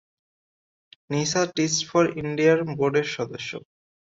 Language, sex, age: Bengali, male, 19-29